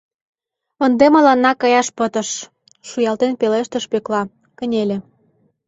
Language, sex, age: Mari, female, under 19